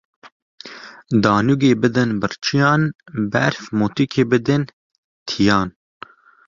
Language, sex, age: Kurdish, male, 19-29